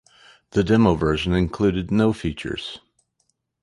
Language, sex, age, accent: English, male, 50-59, United States English